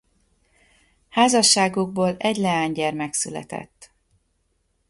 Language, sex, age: Hungarian, female, 50-59